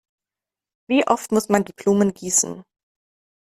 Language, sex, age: German, female, 30-39